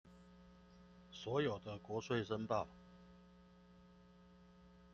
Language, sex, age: Chinese, male, 40-49